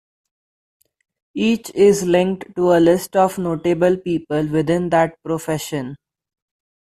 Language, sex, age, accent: English, male, 19-29, India and South Asia (India, Pakistan, Sri Lanka)